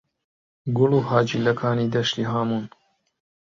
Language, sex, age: Central Kurdish, male, 30-39